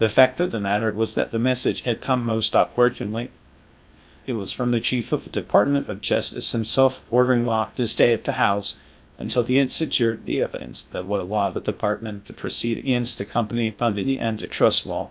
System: TTS, GlowTTS